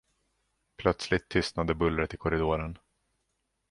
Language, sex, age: Swedish, male, 30-39